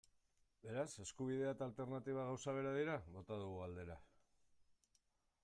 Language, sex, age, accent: Basque, male, 50-59, Mendebalekoa (Araba, Bizkaia, Gipuzkoako mendebaleko herri batzuk)